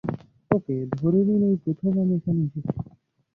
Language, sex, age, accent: Bengali, male, 19-29, শুদ্ধ